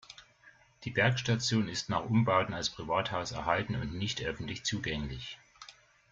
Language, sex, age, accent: German, male, 40-49, Deutschland Deutsch